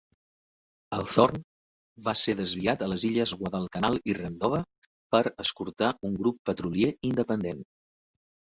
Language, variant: Catalan, Central